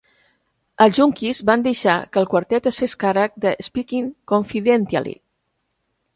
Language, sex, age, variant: Catalan, female, 70-79, Central